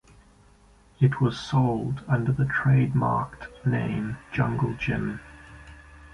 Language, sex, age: English, male, 30-39